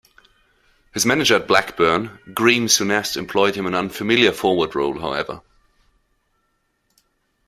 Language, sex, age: English, male, 19-29